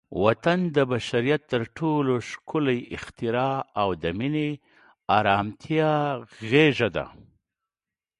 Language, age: Pashto, 40-49